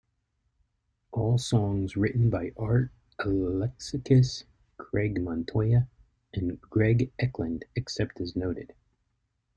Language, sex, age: English, male, 50-59